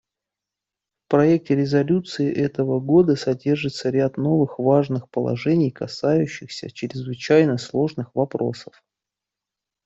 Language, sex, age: Russian, male, 30-39